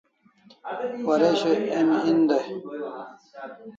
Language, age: Kalasha, 40-49